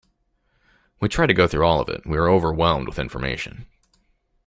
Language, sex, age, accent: English, male, 40-49, United States English